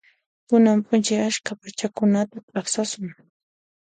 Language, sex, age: Puno Quechua, female, 19-29